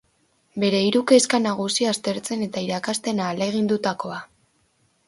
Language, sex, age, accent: Basque, female, under 19, Erdialdekoa edo Nafarra (Gipuzkoa, Nafarroa)